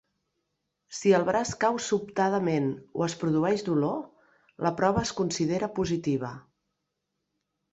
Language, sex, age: Catalan, female, 40-49